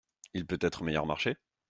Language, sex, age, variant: French, male, 30-39, Français de métropole